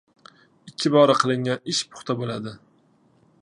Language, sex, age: Uzbek, male, 30-39